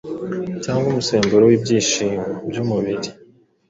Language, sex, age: Kinyarwanda, male, 19-29